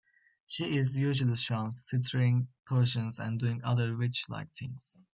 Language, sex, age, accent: English, male, under 19, United States English